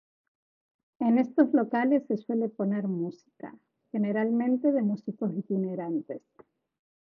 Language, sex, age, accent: Spanish, female, 50-59, Rioplatense: Argentina, Uruguay, este de Bolivia, Paraguay